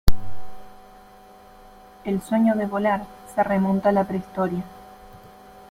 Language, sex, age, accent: Spanish, female, 30-39, Rioplatense: Argentina, Uruguay, este de Bolivia, Paraguay